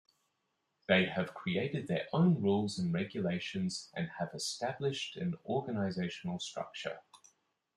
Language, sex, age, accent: English, male, 30-39, Australian English